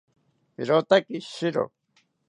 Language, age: South Ucayali Ashéninka, 60-69